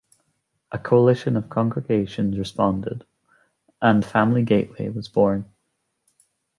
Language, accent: English, Scottish English